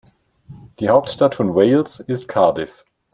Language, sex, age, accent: German, male, 40-49, Deutschland Deutsch